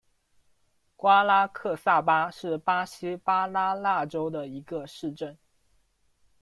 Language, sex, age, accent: Chinese, male, 19-29, 出生地：四川省